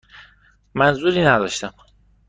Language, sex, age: Persian, male, 19-29